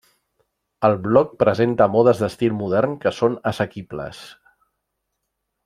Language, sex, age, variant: Catalan, male, 40-49, Central